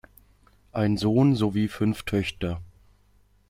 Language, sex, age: German, male, 19-29